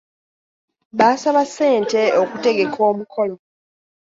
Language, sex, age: Ganda, female, 30-39